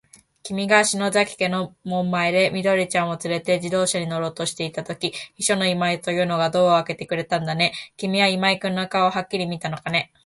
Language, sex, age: Japanese, female, 19-29